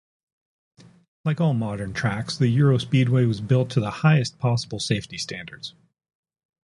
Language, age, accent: English, 40-49, Canadian English